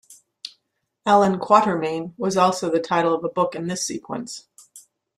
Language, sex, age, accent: English, female, 60-69, United States English